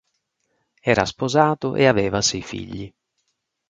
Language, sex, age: Italian, male, 40-49